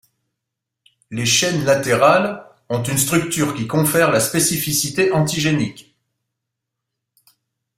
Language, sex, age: French, male, 50-59